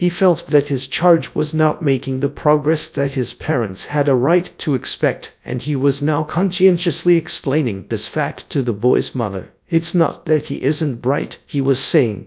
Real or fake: fake